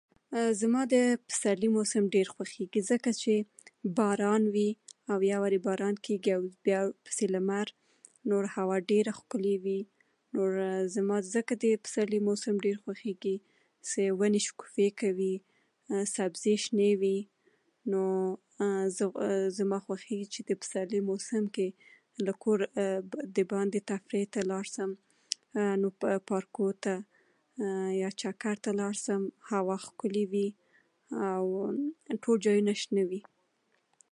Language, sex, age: Pashto, female, 19-29